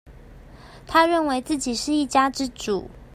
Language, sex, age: Chinese, female, 30-39